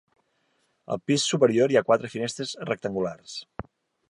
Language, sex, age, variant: Catalan, male, 40-49, Central